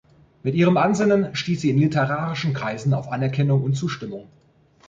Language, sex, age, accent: German, male, 40-49, Deutschland Deutsch